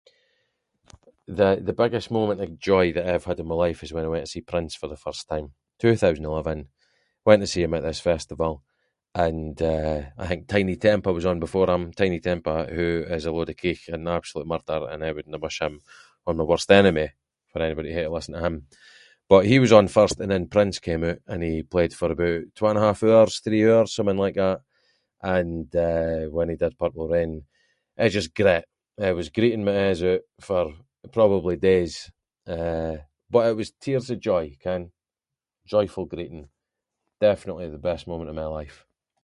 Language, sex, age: Scots, male, 30-39